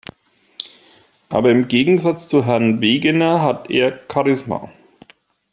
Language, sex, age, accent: German, male, 40-49, Deutschland Deutsch